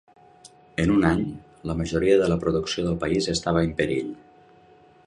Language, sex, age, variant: Catalan, male, 40-49, Nord-Occidental